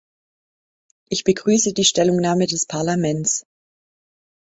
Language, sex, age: German, female, 30-39